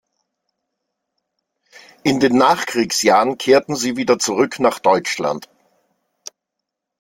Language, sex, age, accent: German, male, 40-49, Österreichisches Deutsch